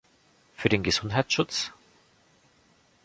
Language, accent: German, Deutschland Deutsch